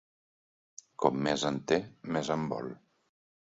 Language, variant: Catalan, Central